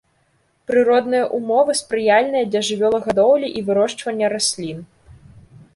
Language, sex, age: Belarusian, female, 19-29